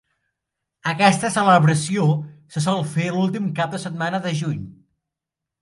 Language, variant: Catalan, Central